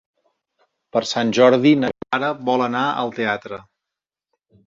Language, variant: Catalan, Central